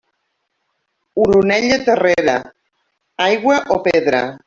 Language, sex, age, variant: Catalan, female, 40-49, Central